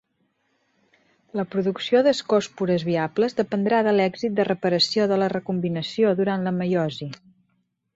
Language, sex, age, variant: Catalan, female, 40-49, Central